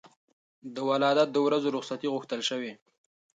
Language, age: Pashto, 19-29